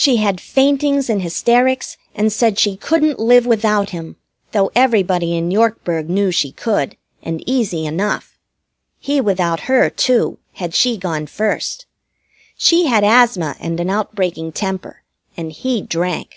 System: none